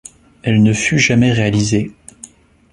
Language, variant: French, Français de métropole